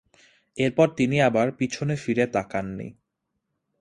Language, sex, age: Bengali, male, 19-29